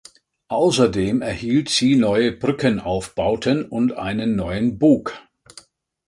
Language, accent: German, Deutschland Deutsch